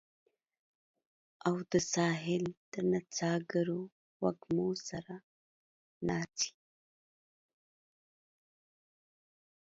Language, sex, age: Pashto, female, 30-39